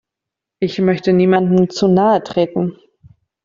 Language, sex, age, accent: German, female, 30-39, Deutschland Deutsch